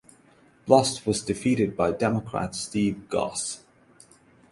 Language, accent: English, England English; India and South Asia (India, Pakistan, Sri Lanka)